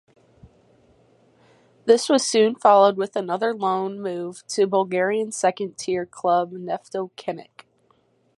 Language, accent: English, United States English